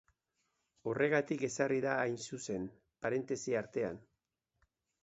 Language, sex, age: Basque, male, 60-69